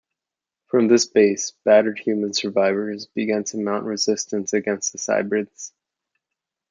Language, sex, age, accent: English, male, 19-29, United States English